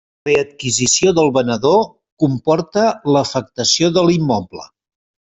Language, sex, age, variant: Catalan, male, 50-59, Central